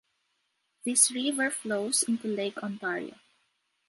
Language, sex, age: English, female, 19-29